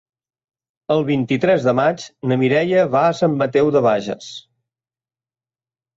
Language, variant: Catalan, Central